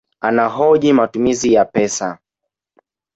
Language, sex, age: Swahili, male, 19-29